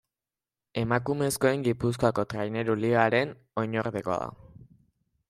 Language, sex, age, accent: Basque, male, under 19, Erdialdekoa edo Nafarra (Gipuzkoa, Nafarroa)